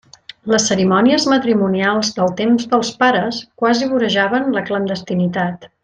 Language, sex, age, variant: Catalan, female, 50-59, Central